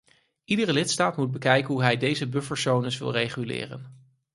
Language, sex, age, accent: Dutch, male, 30-39, Nederlands Nederlands